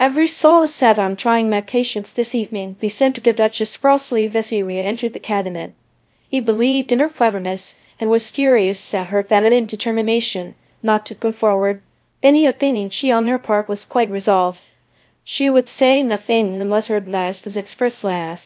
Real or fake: fake